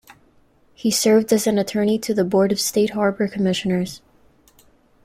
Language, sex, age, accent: English, female, 19-29, United States English